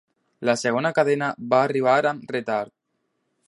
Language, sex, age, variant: Catalan, male, under 19, Alacantí